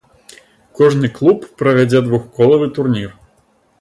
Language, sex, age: Belarusian, male, 30-39